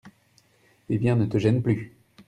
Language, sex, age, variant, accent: French, male, 30-39, Français d'Europe, Français de Belgique